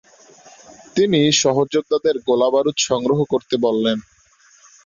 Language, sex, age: Bengali, male, 19-29